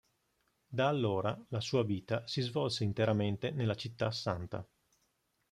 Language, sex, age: Italian, male, 50-59